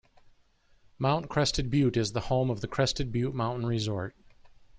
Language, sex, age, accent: English, male, 50-59, United States English